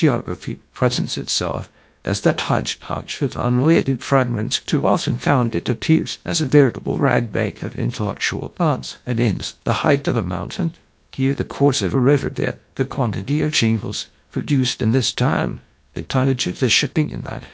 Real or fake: fake